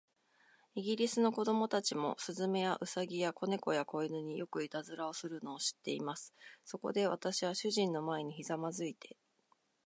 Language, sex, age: Japanese, female, 40-49